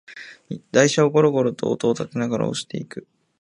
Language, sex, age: Japanese, male, 19-29